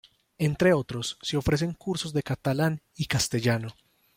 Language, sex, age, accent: Spanish, male, 19-29, Andino-Pacífico: Colombia, Perú, Ecuador, oeste de Bolivia y Venezuela andina